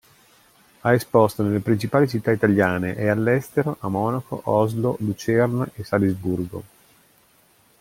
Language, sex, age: Italian, male, 50-59